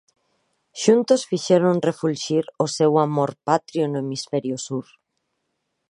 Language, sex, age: Galician, female, 40-49